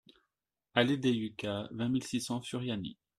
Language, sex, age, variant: French, male, 30-39, Français de métropole